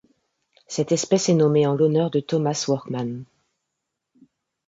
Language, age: French, 40-49